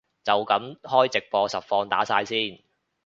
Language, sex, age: Cantonese, male, 19-29